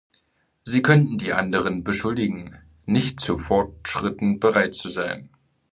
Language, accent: German, Deutschland Deutsch